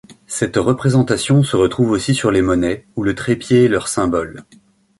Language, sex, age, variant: French, male, 40-49, Français de métropole